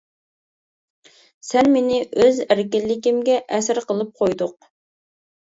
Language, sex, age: Uyghur, female, 19-29